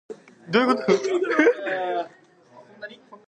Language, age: English, 19-29